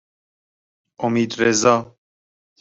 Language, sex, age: Persian, male, 30-39